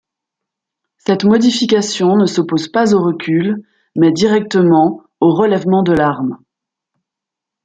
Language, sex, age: French, female, 40-49